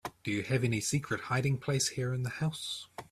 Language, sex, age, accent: English, male, 30-39, New Zealand English